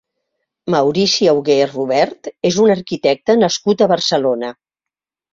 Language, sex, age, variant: Catalan, female, 60-69, Central